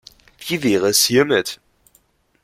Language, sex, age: German, male, 19-29